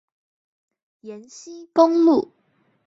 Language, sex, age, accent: Chinese, female, 19-29, 出生地：桃園市